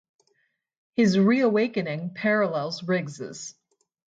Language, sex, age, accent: English, female, 30-39, United States English